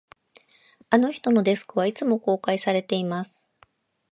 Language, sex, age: Japanese, female, 50-59